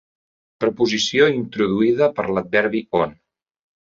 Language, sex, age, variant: Catalan, male, 30-39, Central